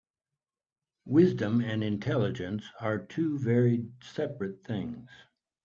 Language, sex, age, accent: English, male, 60-69, United States English